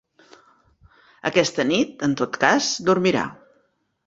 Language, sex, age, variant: Catalan, female, 50-59, Central